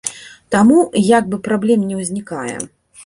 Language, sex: Belarusian, female